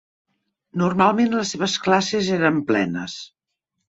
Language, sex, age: Catalan, female, 50-59